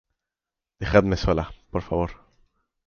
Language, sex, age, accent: Spanish, male, 19-29, España: Centro-Sur peninsular (Madrid, Toledo, Castilla-La Mancha); España: Islas Canarias